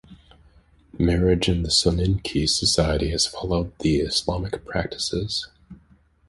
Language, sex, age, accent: English, male, 40-49, United States English